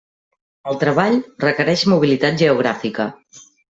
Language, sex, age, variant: Catalan, female, 50-59, Central